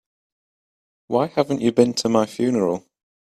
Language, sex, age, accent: English, male, 19-29, England English